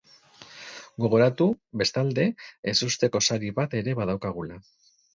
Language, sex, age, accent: Basque, male, 40-49, Mendebalekoa (Araba, Bizkaia, Gipuzkoako mendebaleko herri batzuk)